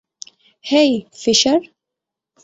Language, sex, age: Bengali, female, 19-29